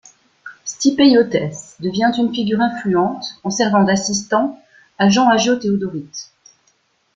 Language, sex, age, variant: French, female, 40-49, Français de métropole